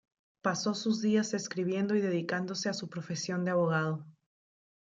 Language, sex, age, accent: Spanish, female, 19-29, Andino-Pacífico: Colombia, Perú, Ecuador, oeste de Bolivia y Venezuela andina